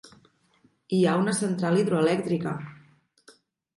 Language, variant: Catalan, Central